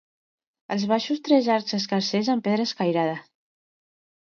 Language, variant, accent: Catalan, Central, central